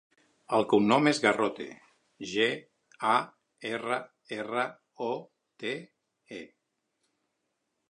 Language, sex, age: Catalan, male, 50-59